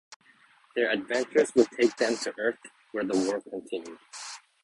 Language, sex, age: English, male, 19-29